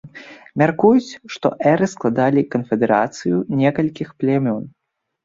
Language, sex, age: Belarusian, male, under 19